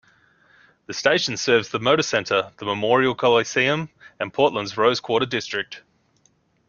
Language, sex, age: English, male, 19-29